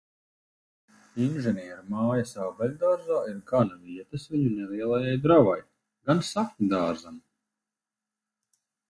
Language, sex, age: Latvian, male, 30-39